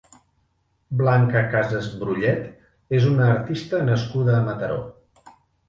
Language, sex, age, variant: Catalan, male, 40-49, Central